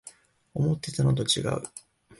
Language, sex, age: Japanese, male, 19-29